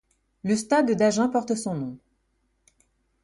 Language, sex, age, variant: French, female, 30-39, Français de métropole